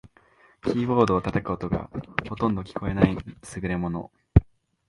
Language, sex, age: Japanese, male, 19-29